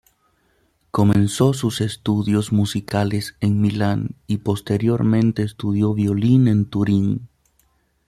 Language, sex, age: Spanish, male, 30-39